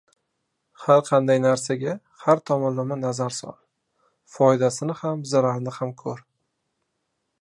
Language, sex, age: Uzbek, male, 30-39